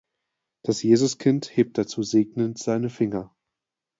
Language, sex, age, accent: German, male, 19-29, Deutschland Deutsch